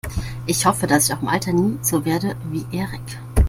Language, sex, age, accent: German, female, 19-29, Deutschland Deutsch